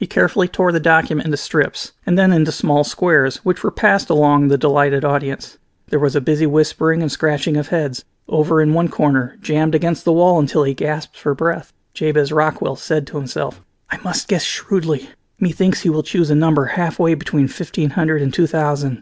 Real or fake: real